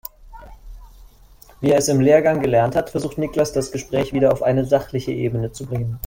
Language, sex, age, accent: German, male, 19-29, Deutschland Deutsch